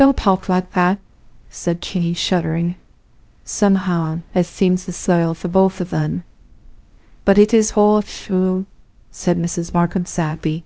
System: TTS, VITS